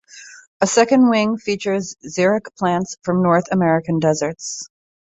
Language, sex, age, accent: English, female, 30-39, United States English